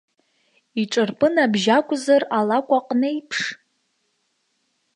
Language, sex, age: Abkhazian, female, 19-29